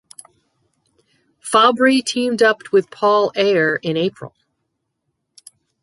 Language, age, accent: English, 60-69, United States English